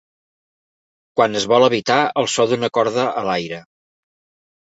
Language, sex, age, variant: Catalan, male, 40-49, Central